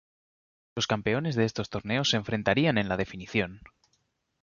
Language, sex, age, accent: Spanish, male, 30-39, España: Norte peninsular (Asturias, Castilla y León, Cantabria, País Vasco, Navarra, Aragón, La Rioja, Guadalajara, Cuenca)